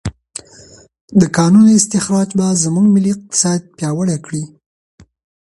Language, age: Pashto, 19-29